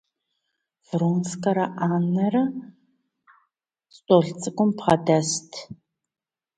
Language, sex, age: Russian, female, 40-49